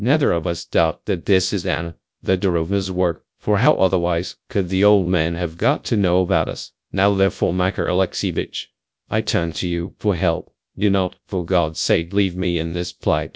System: TTS, GradTTS